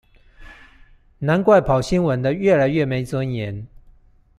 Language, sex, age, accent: Chinese, male, 40-49, 出生地：臺北市